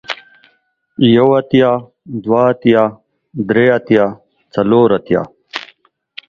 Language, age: Pashto, 19-29